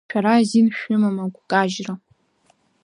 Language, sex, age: Abkhazian, female, under 19